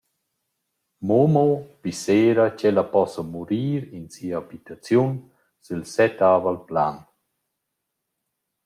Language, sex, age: Romansh, male, 40-49